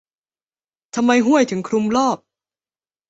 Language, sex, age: Thai, female, under 19